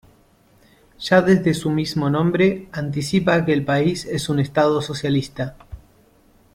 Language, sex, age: Spanish, male, 30-39